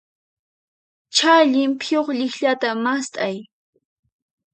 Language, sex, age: Puno Quechua, female, 19-29